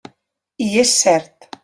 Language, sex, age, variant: Catalan, female, 50-59, Central